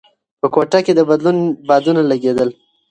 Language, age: Pashto, 19-29